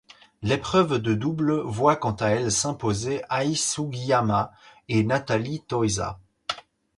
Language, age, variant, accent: French, 19-29, Français d'Europe, Français de Suisse